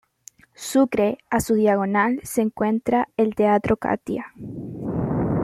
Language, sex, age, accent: Spanish, female, under 19, Chileno: Chile, Cuyo